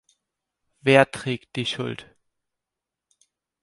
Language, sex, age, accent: German, male, 19-29, Deutschland Deutsch